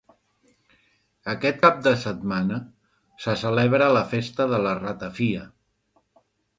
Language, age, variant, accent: Catalan, 50-59, Central, central